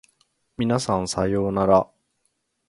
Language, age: Japanese, 40-49